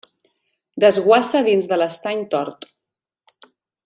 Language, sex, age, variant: Catalan, female, 30-39, Central